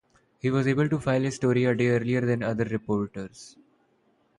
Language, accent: English, India and South Asia (India, Pakistan, Sri Lanka)